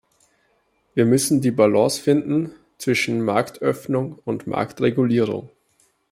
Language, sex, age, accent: German, male, 19-29, Österreichisches Deutsch